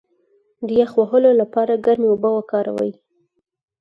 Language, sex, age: Pashto, female, 19-29